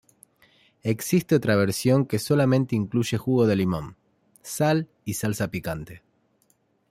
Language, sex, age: Spanish, male, 30-39